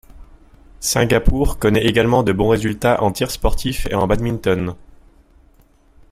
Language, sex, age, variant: French, male, 30-39, Français de métropole